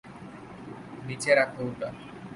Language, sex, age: Bengali, male, 19-29